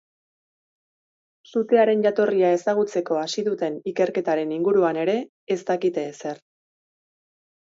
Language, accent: Basque, Erdialdekoa edo Nafarra (Gipuzkoa, Nafarroa)